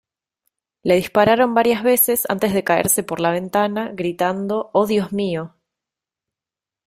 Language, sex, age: Spanish, female, 30-39